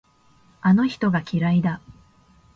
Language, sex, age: Japanese, female, 19-29